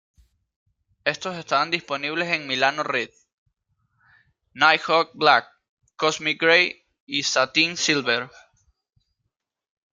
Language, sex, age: Spanish, male, 19-29